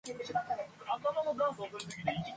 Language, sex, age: English, female, 19-29